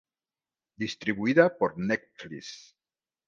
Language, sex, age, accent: Spanish, male, 50-59, España: Sur peninsular (Andalucia, Extremadura, Murcia)